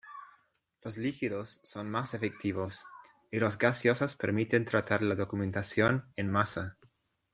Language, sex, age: Spanish, male, 30-39